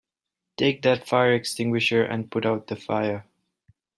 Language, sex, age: English, male, 19-29